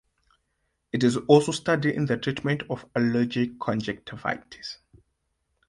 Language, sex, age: English, male, 19-29